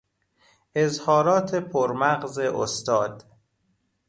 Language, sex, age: Persian, male, 30-39